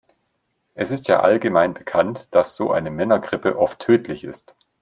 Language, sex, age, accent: German, male, 40-49, Deutschland Deutsch